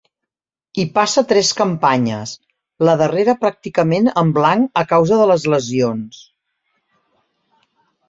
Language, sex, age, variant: Catalan, female, 50-59, Central